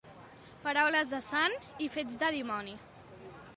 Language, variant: Catalan, Central